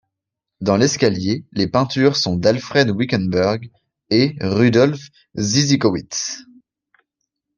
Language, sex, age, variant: French, male, under 19, Français de métropole